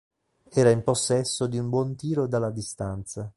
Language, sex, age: Italian, male, 30-39